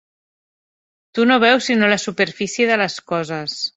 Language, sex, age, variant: Catalan, female, 40-49, Central